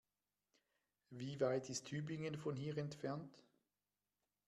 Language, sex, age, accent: German, male, 50-59, Schweizerdeutsch